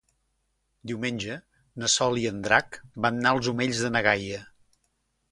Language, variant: Catalan, Central